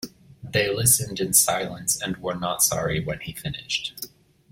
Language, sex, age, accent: English, male, 19-29, United States English